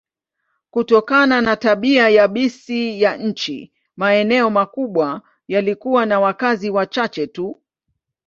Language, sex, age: Swahili, female, 50-59